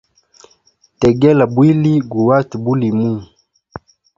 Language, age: Hemba, 19-29